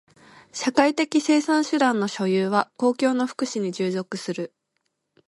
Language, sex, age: Japanese, female, 19-29